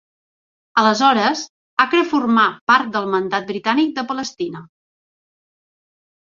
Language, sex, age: Catalan, female, 40-49